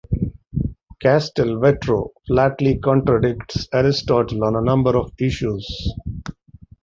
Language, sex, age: English, male, 40-49